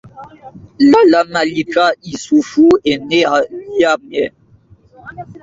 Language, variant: French, Français de métropole